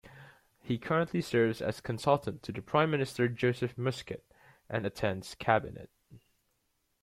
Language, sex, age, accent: English, male, 19-29, Australian English